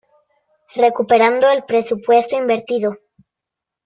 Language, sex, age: Spanish, female, under 19